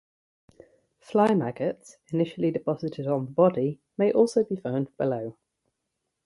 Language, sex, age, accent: English, female, 30-39, England English; yorkshire